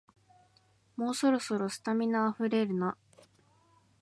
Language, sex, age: Japanese, female, 19-29